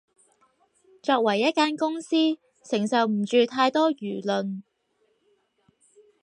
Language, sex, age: Cantonese, female, 19-29